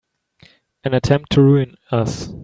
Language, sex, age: English, male, 19-29